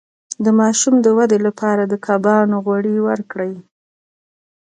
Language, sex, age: Pashto, female, 30-39